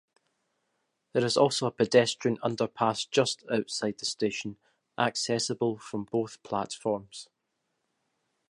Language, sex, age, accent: English, male, 30-39, Scottish English